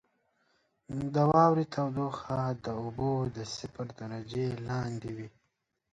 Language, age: Pashto, 19-29